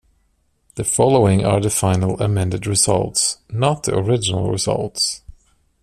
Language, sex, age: English, male, 30-39